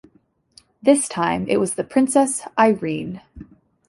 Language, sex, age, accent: English, female, 19-29, Canadian English